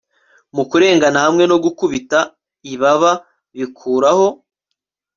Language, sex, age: Kinyarwanda, male, 19-29